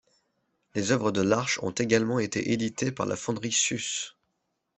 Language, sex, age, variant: French, male, 19-29, Français de métropole